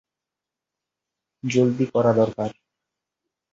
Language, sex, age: Bengali, male, 19-29